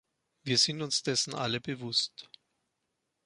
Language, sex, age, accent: German, male, 50-59, Österreichisches Deutsch